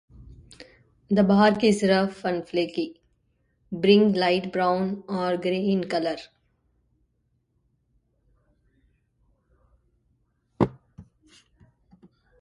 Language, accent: English, India and South Asia (India, Pakistan, Sri Lanka)